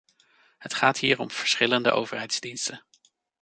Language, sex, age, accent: Dutch, male, 40-49, Nederlands Nederlands